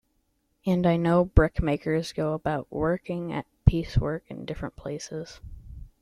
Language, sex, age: English, male, 19-29